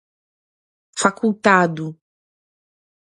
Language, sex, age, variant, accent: Portuguese, female, 30-39, Portuguese (Brasil), Mineiro